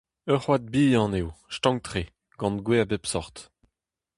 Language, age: Breton, 30-39